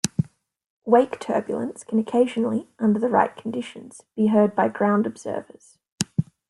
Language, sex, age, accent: English, female, 19-29, Australian English